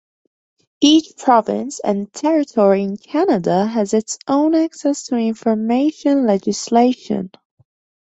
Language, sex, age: English, female, 19-29